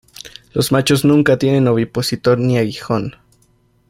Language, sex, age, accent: Spanish, male, 19-29, México